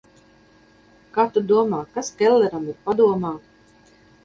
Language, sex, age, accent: Latvian, female, 50-59, Kurzeme